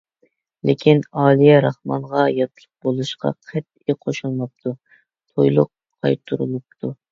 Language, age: Uyghur, 19-29